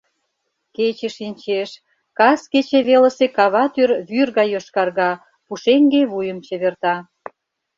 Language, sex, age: Mari, female, 50-59